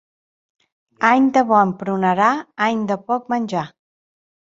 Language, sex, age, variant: Catalan, female, 50-59, Central